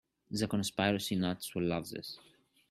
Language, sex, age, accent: English, male, 19-29, United States English